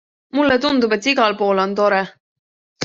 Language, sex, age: Estonian, male, 19-29